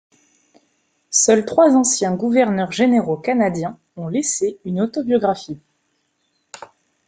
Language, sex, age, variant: French, female, 19-29, Français de métropole